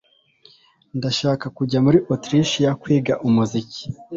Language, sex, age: Kinyarwanda, male, 19-29